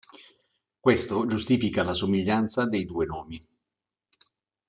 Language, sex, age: Italian, male, 50-59